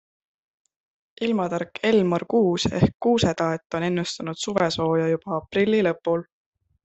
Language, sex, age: Estonian, female, 19-29